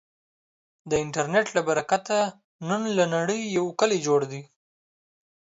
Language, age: Pashto, 19-29